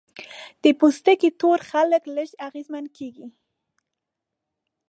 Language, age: Pashto, 19-29